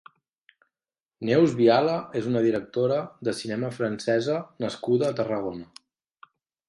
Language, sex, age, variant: Catalan, male, 40-49, Central